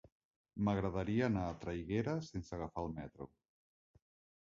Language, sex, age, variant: Catalan, male, 40-49, Central